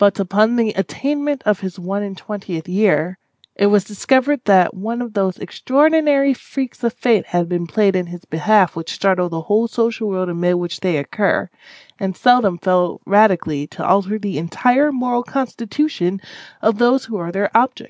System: none